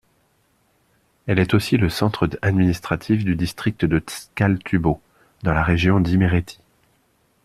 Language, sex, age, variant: French, male, 30-39, Français de métropole